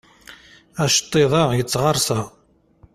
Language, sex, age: Kabyle, male, 30-39